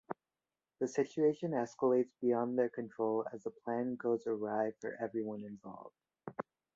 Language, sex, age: English, male, 19-29